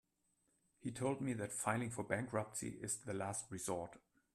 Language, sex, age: English, male, 50-59